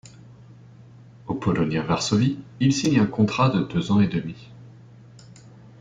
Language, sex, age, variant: French, male, 19-29, Français de métropole